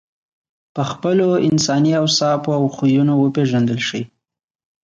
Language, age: Pashto, 19-29